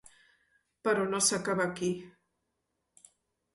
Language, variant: Catalan, Central